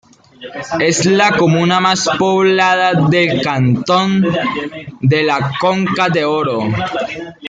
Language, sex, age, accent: Spanish, male, under 19, Andino-Pacífico: Colombia, Perú, Ecuador, oeste de Bolivia y Venezuela andina